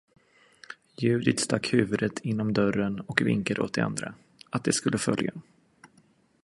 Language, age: Swedish, 30-39